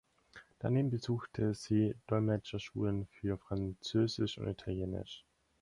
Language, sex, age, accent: German, male, 19-29, Deutschland Deutsch